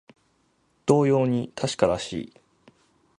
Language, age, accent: Japanese, 30-39, 標準